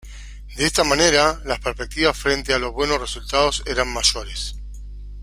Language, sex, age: Spanish, male, 50-59